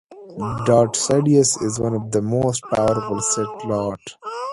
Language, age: English, 19-29